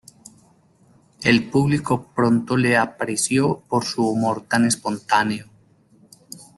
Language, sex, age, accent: Spanish, male, 40-49, Andino-Pacífico: Colombia, Perú, Ecuador, oeste de Bolivia y Venezuela andina